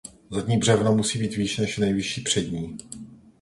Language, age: Czech, 40-49